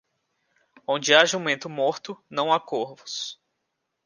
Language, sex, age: Portuguese, male, 19-29